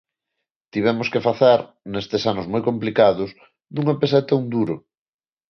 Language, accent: Galician, Neofalante